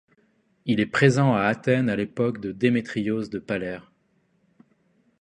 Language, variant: French, Français de métropole